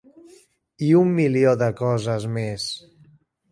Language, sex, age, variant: Catalan, male, 40-49, Central